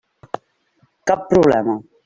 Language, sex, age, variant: Catalan, female, 40-49, Septentrional